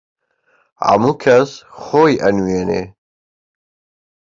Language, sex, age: Central Kurdish, male, 19-29